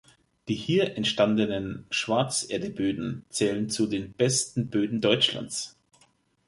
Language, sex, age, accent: German, male, 30-39, Deutschland Deutsch